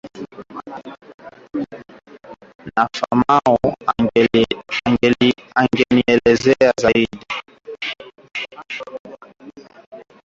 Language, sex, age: Swahili, male, 19-29